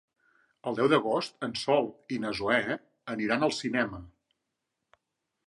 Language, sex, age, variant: Catalan, male, 40-49, Central